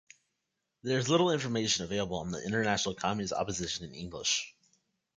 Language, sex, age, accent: English, male, under 19, United States English